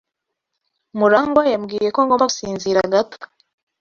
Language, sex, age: Kinyarwanda, female, 19-29